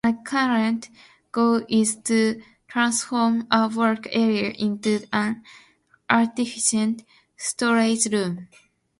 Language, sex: English, female